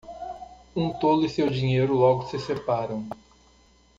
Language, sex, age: Portuguese, male, 50-59